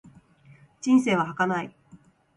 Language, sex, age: Japanese, female, 19-29